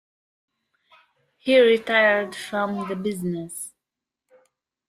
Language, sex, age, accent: English, female, 19-29, United States English